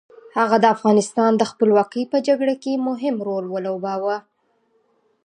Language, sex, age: Pashto, female, 30-39